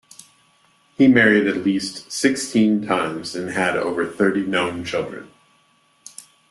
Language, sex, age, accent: English, male, 30-39, United States English